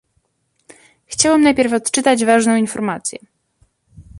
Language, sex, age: Polish, male, 19-29